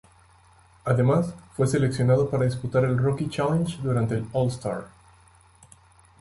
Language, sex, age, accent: Spanish, male, 19-29, México